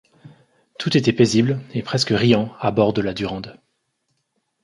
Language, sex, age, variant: French, male, 30-39, Français de métropole